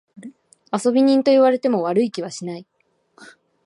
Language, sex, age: Japanese, female, under 19